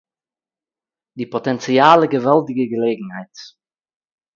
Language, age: Yiddish, 30-39